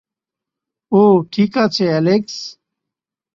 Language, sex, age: Bengali, male, 30-39